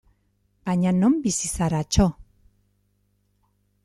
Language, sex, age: Basque, female, 50-59